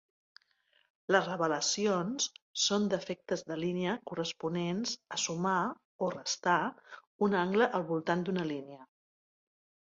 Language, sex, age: Catalan, female, 60-69